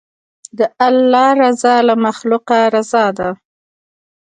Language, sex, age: Pashto, female, 30-39